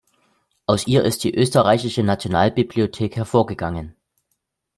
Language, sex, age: German, male, 30-39